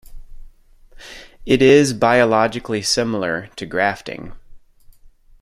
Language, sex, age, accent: English, male, 30-39, United States English